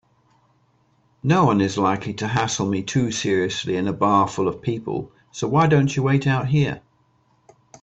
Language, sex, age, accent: English, male, 60-69, England English